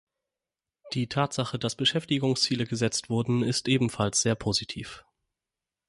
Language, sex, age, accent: German, male, 19-29, Deutschland Deutsch